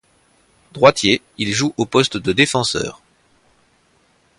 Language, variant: French, Français de métropole